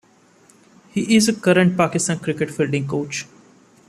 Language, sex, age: English, male, 19-29